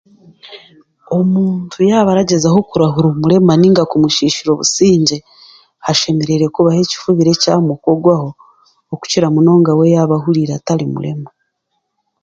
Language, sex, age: Chiga, female, 40-49